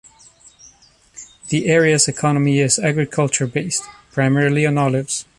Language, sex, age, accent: English, male, 30-39, United States English